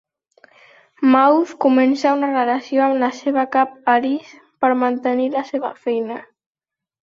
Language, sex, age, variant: Catalan, male, under 19, Central